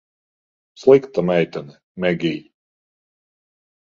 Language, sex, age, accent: Latvian, male, 40-49, Rigas